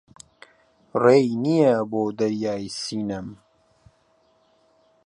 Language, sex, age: Central Kurdish, male, 19-29